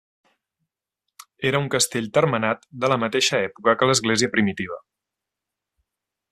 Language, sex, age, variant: Catalan, male, 30-39, Central